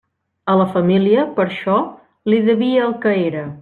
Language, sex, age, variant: Catalan, female, 30-39, Central